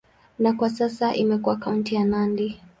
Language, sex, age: Swahili, female, 19-29